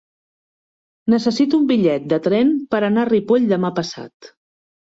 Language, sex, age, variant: Catalan, female, 50-59, Central